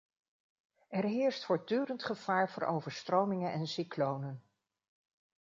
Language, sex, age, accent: Dutch, female, 60-69, Nederlands Nederlands